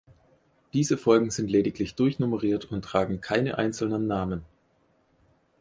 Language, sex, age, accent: German, male, 30-39, Deutschland Deutsch